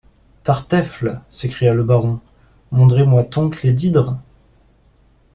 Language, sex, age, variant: French, male, 19-29, Français de métropole